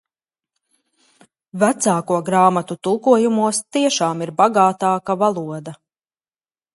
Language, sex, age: Latvian, female, 30-39